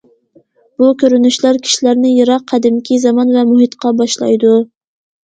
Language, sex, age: Uyghur, female, 19-29